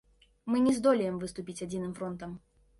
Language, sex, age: Belarusian, female, under 19